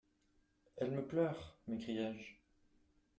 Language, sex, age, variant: French, male, under 19, Français de métropole